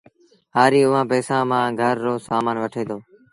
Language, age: Sindhi Bhil, 19-29